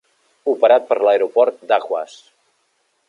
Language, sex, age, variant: Catalan, male, 40-49, Central